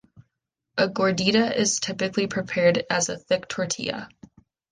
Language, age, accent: English, 19-29, United States English